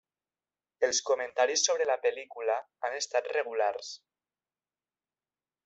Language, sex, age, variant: Catalan, male, under 19, Septentrional